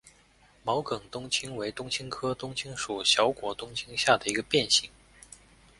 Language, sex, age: Chinese, male, 19-29